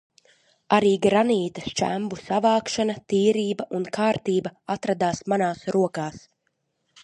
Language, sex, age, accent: Latvian, female, 19-29, Riga